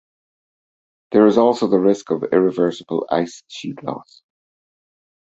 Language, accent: English, Northern Irish